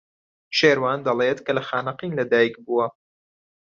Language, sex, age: Central Kurdish, male, 19-29